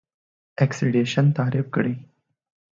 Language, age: Pashto, 19-29